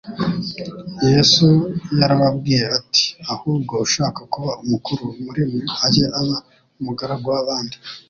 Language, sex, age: Kinyarwanda, male, 19-29